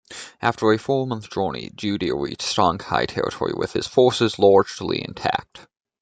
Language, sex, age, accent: English, male, 19-29, United States English